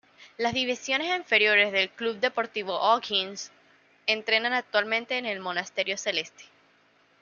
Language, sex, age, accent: Spanish, female, 19-29, Caribe: Cuba, Venezuela, Puerto Rico, República Dominicana, Panamá, Colombia caribeña, México caribeño, Costa del golfo de México